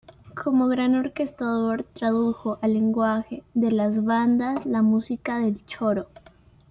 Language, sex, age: Spanish, female, under 19